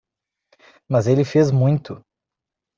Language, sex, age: Portuguese, male, 19-29